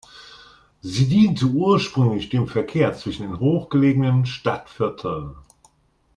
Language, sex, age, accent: German, male, 50-59, Deutschland Deutsch